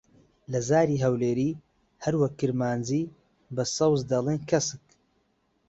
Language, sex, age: Central Kurdish, male, 19-29